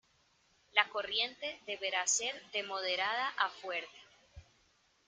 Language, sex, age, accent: Spanish, female, 30-39, Caribe: Cuba, Venezuela, Puerto Rico, República Dominicana, Panamá, Colombia caribeña, México caribeño, Costa del golfo de México